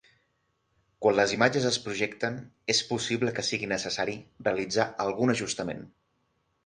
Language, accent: Catalan, central; septentrional